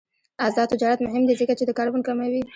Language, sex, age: Pashto, female, 19-29